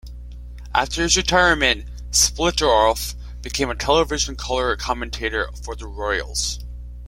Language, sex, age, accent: English, male, under 19, United States English